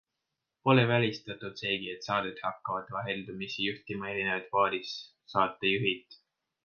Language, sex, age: Estonian, male, 19-29